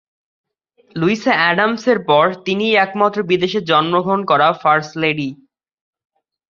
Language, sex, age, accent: Bengali, male, 19-29, Bangladeshi